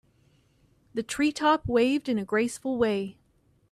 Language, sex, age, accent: English, female, 50-59, United States English